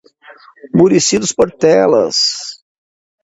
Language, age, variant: Portuguese, 40-49, Portuguese (Brasil)